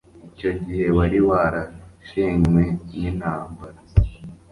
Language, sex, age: Kinyarwanda, male, under 19